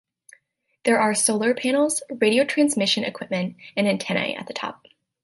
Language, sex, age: English, female, 19-29